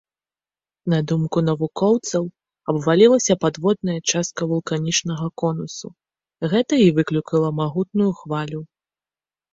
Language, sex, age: Belarusian, female, 19-29